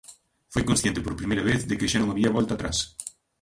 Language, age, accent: Galician, 19-29, Central (gheada)